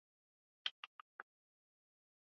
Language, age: Pashto, 19-29